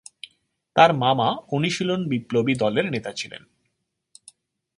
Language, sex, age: Bengali, male, 30-39